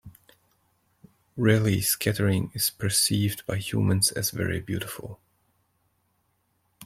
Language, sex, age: English, male, 19-29